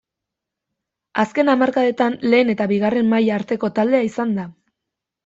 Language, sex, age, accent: Basque, female, under 19, Erdialdekoa edo Nafarra (Gipuzkoa, Nafarroa)